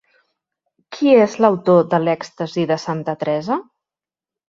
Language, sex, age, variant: Catalan, female, 30-39, Central